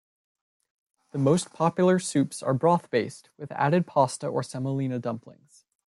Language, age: English, 19-29